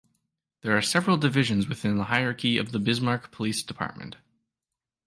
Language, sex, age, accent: English, male, 19-29, Canadian English